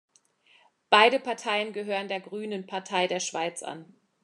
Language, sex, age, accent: German, female, 40-49, Deutschland Deutsch